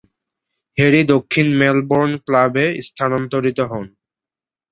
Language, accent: Bengali, Native